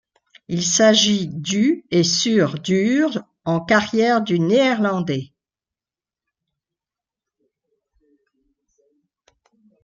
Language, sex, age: French, female, 70-79